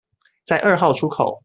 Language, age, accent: Chinese, 19-29, 出生地：臺北市